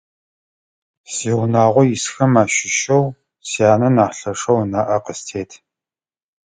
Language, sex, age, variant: Adyghe, male, 30-39, Адыгабзэ (Кирил, пстэумэ зэдыряе)